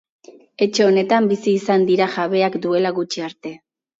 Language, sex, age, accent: Basque, female, 40-49, Mendebalekoa (Araba, Bizkaia, Gipuzkoako mendebaleko herri batzuk)